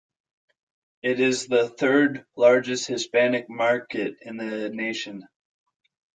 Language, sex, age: English, male, 30-39